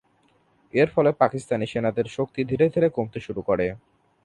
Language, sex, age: Bengali, male, 19-29